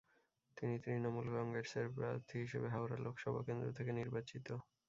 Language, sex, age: Bengali, male, 19-29